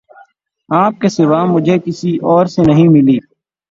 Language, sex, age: Urdu, male, 19-29